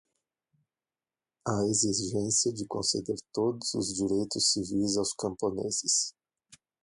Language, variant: Portuguese, Portuguese (Brasil)